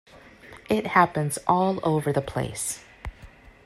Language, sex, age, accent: English, female, 40-49, United States English